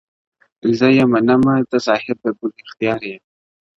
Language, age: Pashto, 19-29